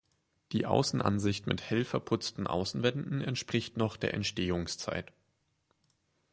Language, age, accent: German, 19-29, Deutschland Deutsch